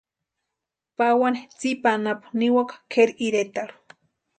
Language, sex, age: Western Highland Purepecha, female, 19-29